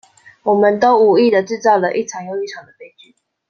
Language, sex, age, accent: Chinese, female, 19-29, 出生地：彰化縣